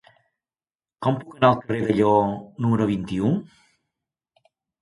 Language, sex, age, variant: Catalan, male, 60-69, Balear